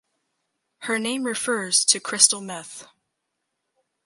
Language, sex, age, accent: English, female, under 19, United States English